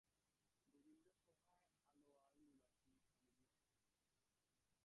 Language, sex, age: Bengali, male, under 19